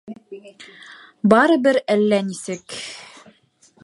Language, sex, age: Bashkir, female, 19-29